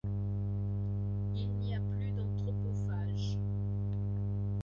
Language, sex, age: French, female, 60-69